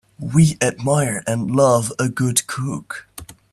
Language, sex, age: English, male, 19-29